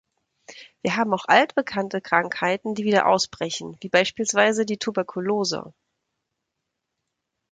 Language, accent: German, Deutschland Deutsch